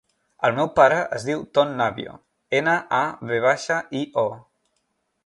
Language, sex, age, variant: Catalan, male, 19-29, Central